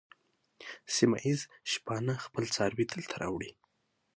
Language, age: Pashto, 19-29